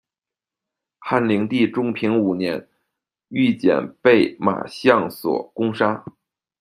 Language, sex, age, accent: Chinese, male, 30-39, 出生地：北京市